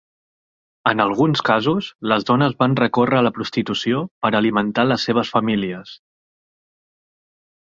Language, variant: Catalan, Central